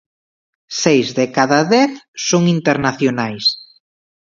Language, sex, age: Galician, male, 19-29